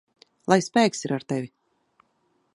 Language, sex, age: Latvian, female, 30-39